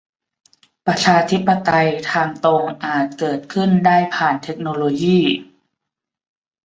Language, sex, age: Thai, male, 30-39